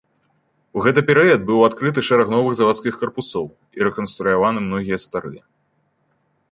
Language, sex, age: Belarusian, male, 19-29